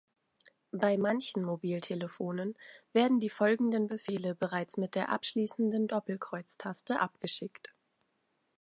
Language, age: German, 19-29